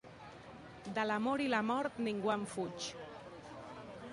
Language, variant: Catalan, Central